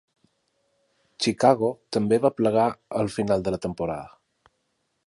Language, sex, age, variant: Catalan, male, 40-49, Balear